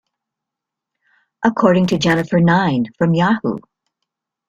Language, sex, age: English, female, 60-69